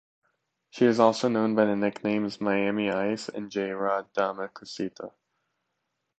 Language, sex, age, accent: English, male, under 19, United States English